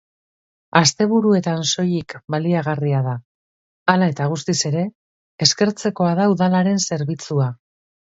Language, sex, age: Basque, female, 40-49